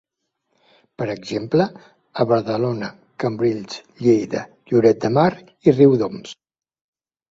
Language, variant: Catalan, Central